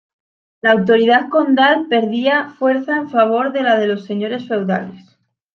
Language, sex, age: Spanish, female, 19-29